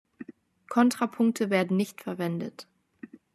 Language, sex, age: German, female, 19-29